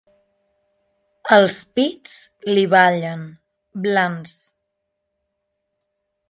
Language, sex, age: Catalan, female, 30-39